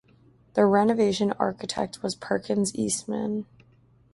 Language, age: English, 19-29